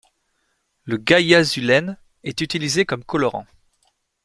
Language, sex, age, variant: French, male, 30-39, Français de métropole